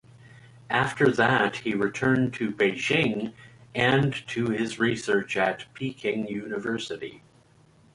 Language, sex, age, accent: English, male, 40-49, United States English